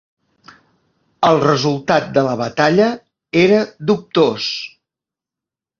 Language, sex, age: Catalan, male, 50-59